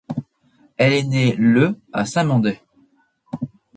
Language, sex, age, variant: French, male, 19-29, Français de métropole